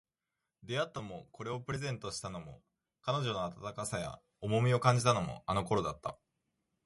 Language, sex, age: Japanese, male, 19-29